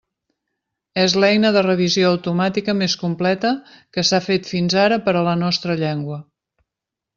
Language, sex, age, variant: Catalan, female, 50-59, Central